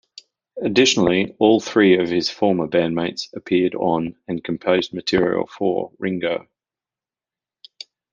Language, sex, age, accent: English, male, 40-49, Australian English